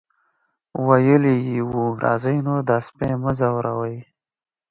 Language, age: Pashto, 19-29